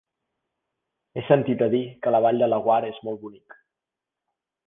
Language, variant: Catalan, Septentrional